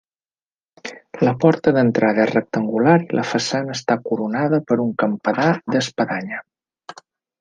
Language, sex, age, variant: Catalan, male, 40-49, Central